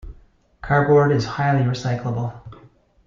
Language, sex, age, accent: English, male, 50-59, Canadian English